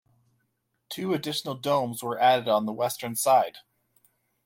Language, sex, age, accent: English, male, 30-39, Canadian English